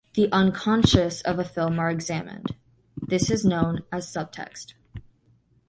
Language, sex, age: English, female, under 19